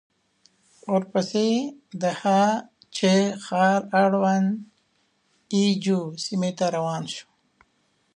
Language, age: Pashto, 40-49